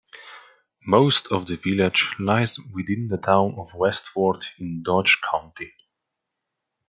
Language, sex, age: English, male, 19-29